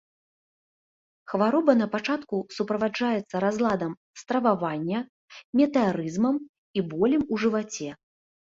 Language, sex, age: Belarusian, female, 19-29